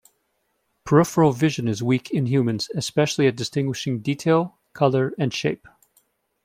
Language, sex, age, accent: English, male, 40-49, United States English